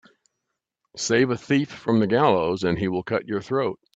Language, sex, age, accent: English, male, 70-79, United States English